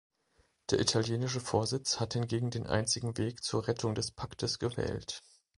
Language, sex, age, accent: German, male, 40-49, Deutschland Deutsch